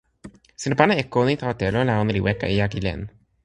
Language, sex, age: Toki Pona, male, 19-29